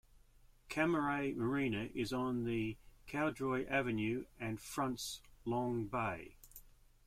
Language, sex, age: English, male, 60-69